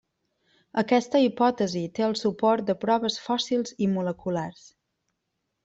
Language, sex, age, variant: Catalan, female, 30-39, Central